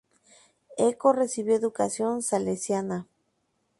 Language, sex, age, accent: Spanish, female, 30-39, México